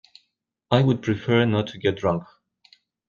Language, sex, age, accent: English, male, 30-39, United States English